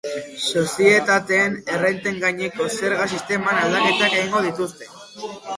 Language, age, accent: Basque, 19-29, Erdialdekoa edo Nafarra (Gipuzkoa, Nafarroa)